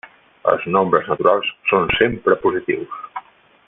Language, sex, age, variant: Catalan, male, 40-49, Central